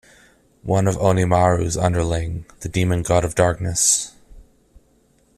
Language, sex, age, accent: English, male, 30-39, Canadian English